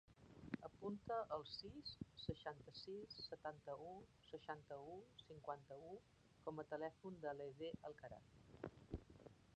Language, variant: Catalan, Central